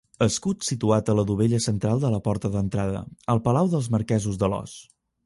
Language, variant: Catalan, Septentrional